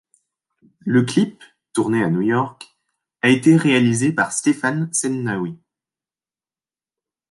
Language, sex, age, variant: French, male, 19-29, Français de métropole